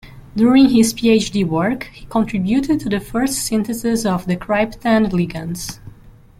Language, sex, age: English, female, 40-49